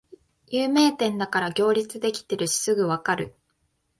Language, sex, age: Japanese, female, 19-29